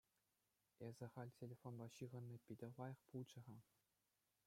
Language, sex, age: Chuvash, male, under 19